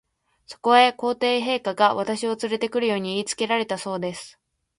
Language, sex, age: Japanese, female, 19-29